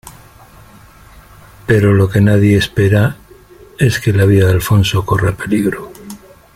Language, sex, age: Spanish, male, 60-69